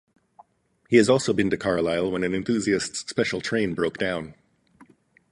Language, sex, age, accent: English, male, 50-59, United States English